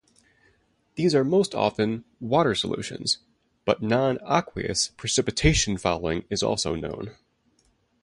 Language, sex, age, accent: English, male, 30-39, United States English